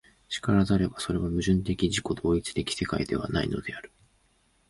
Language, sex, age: Japanese, male, 19-29